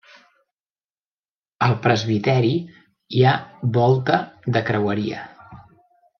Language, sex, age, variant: Catalan, male, 30-39, Central